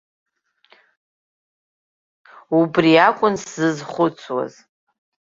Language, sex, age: Abkhazian, female, 40-49